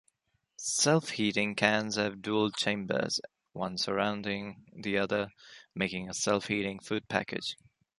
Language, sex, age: English, male, 19-29